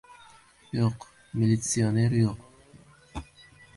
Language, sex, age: Uzbek, male, 19-29